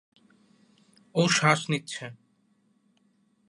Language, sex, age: Bengali, male, 19-29